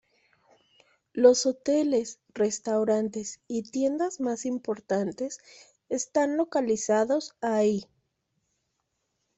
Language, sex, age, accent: Spanish, female, 19-29, México